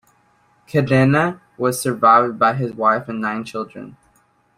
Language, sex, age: English, male, 19-29